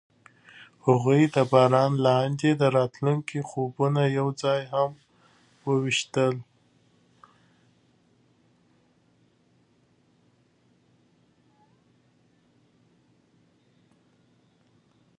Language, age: Pashto, 30-39